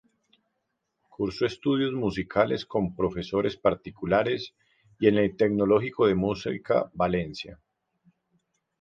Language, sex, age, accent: Spanish, male, 40-49, Andino-Pacífico: Colombia, Perú, Ecuador, oeste de Bolivia y Venezuela andina